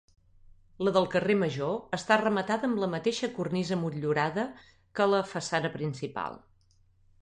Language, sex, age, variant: Catalan, female, 40-49, Nord-Occidental